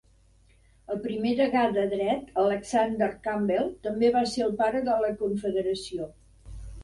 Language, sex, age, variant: Catalan, female, 60-69, Central